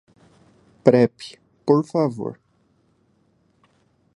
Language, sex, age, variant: Portuguese, male, 30-39, Portuguese (Brasil)